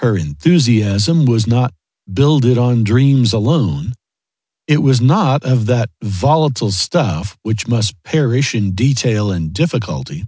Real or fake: real